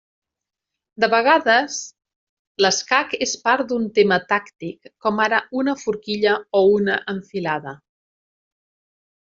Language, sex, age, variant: Catalan, female, 50-59, Central